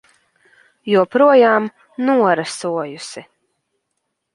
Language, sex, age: Latvian, female, 19-29